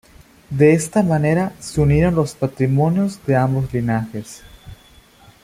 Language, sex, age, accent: Spanish, male, under 19, México